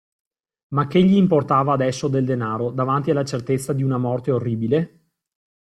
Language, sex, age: Italian, male, 19-29